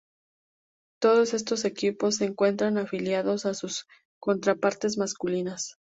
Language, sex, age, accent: Spanish, female, 30-39, México